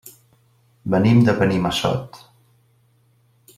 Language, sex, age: Catalan, male, 50-59